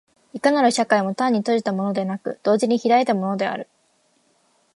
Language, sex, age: Japanese, female, 19-29